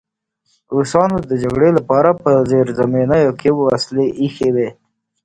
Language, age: Pashto, 40-49